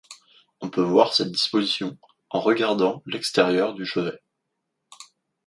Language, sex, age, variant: French, male, 19-29, Français de métropole